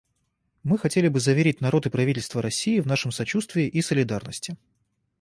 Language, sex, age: Russian, male, 30-39